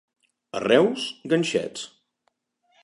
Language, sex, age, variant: Catalan, male, 40-49, Nord-Occidental